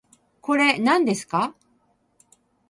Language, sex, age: Japanese, female, 60-69